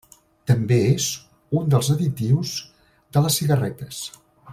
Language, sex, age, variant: Catalan, male, 60-69, Central